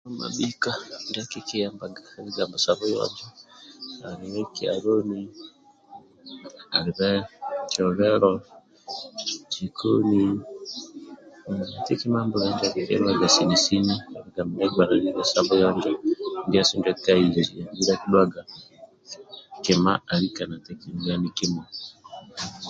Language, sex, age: Amba (Uganda), male, 30-39